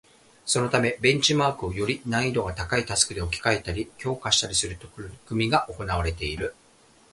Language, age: Japanese, 40-49